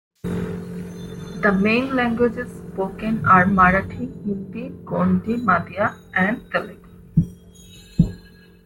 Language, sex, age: English, female, 19-29